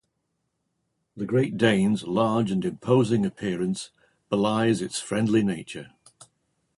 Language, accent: English, England English